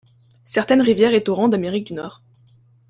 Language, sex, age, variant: French, female, 19-29, Français de métropole